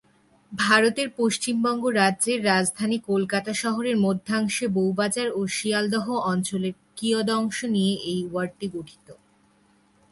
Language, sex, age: Bengali, female, 19-29